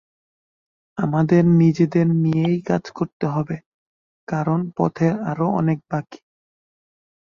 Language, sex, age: Bengali, male, 19-29